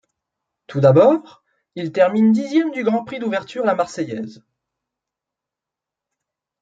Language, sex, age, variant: French, male, 19-29, Français de métropole